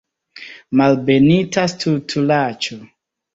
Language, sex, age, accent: Esperanto, male, 30-39, Internacia